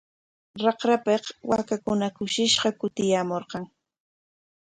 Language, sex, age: Corongo Ancash Quechua, female, 30-39